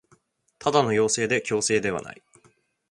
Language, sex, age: Japanese, male, 30-39